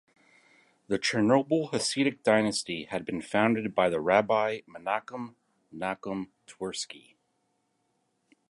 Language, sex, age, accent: English, male, 50-59, United States English